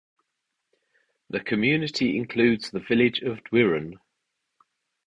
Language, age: English, 40-49